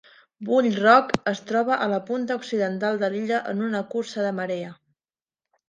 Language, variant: Catalan, Central